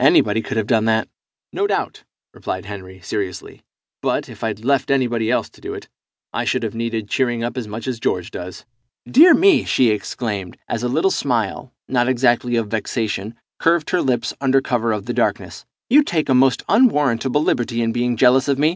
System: none